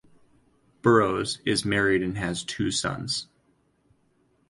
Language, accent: English, United States English